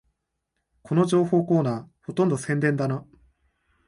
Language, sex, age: Japanese, male, 19-29